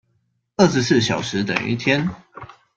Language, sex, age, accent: Chinese, male, 19-29, 出生地：高雄市